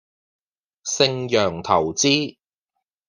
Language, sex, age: Cantonese, male, 40-49